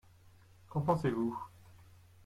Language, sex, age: French, male, 30-39